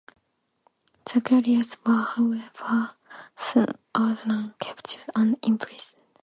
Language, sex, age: English, female, 19-29